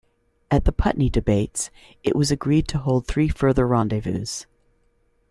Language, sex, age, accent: English, female, 50-59, United States English